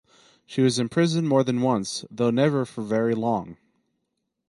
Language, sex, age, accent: English, male, 30-39, United States English